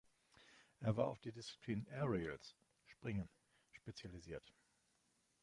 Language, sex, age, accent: German, male, 40-49, Deutschland Deutsch